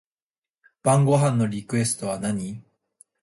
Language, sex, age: Japanese, male, 19-29